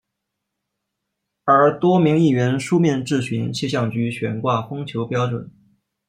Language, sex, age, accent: Chinese, male, 19-29, 出生地：四川省